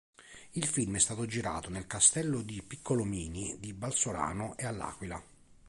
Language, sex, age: Italian, male, 40-49